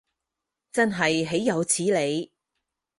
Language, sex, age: Cantonese, female, 30-39